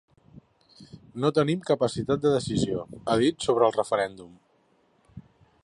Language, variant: Catalan, Central